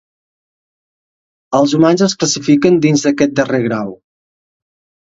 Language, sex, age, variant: Catalan, male, 50-59, Central